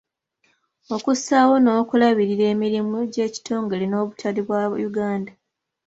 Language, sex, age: Ganda, female, 19-29